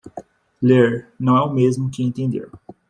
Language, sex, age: Portuguese, male, 19-29